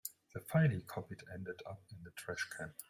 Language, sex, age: English, male, 40-49